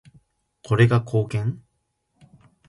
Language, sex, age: Japanese, male, under 19